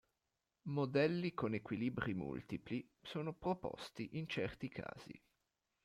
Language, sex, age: Italian, male, 19-29